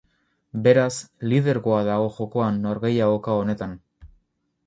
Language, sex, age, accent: Basque, male, 19-29, Mendebalekoa (Araba, Bizkaia, Gipuzkoako mendebaleko herri batzuk)